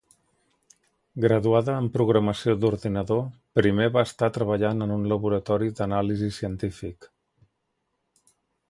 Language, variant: Catalan, Central